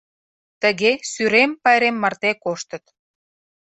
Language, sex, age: Mari, female, 40-49